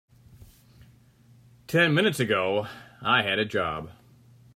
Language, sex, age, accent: English, male, 60-69, United States English